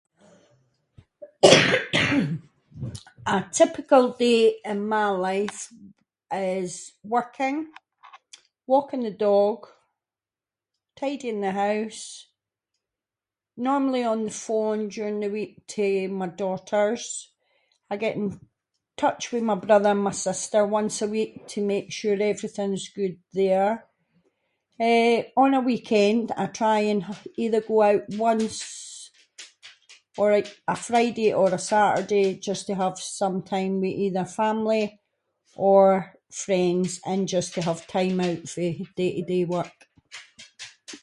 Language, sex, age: Scots, female, 50-59